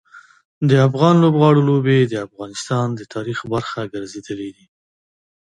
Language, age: Pashto, 30-39